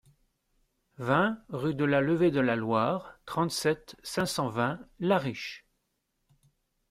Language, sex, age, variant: French, male, 60-69, Français de métropole